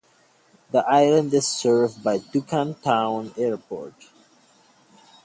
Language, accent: English, West Indies and Bermuda (Bahamas, Bermuda, Jamaica, Trinidad)